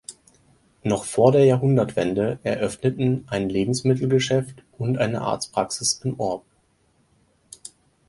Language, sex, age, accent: German, male, 19-29, Deutschland Deutsch